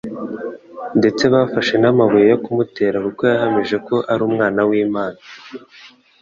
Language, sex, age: Kinyarwanda, male, under 19